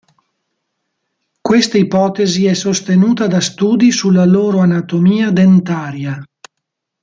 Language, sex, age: Italian, male, 60-69